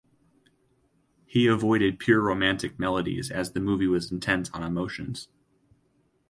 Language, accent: English, United States English